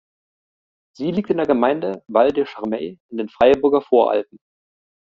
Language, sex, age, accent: German, male, 19-29, Deutschland Deutsch